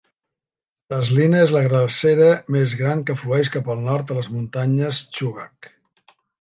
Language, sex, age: Catalan, male, 70-79